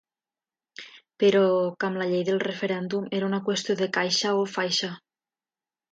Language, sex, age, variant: Catalan, female, 19-29, Nord-Occidental